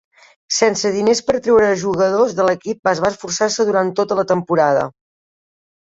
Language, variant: Catalan, Central